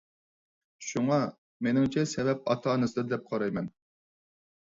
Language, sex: Uyghur, male